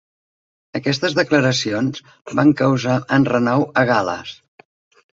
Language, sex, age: Catalan, female, 60-69